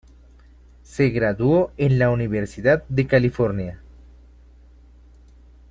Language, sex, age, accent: Spanish, male, 30-39, Andino-Pacífico: Colombia, Perú, Ecuador, oeste de Bolivia y Venezuela andina